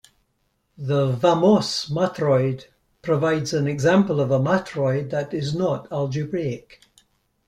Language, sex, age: English, male, 70-79